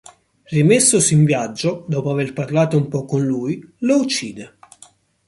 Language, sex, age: Italian, male, 19-29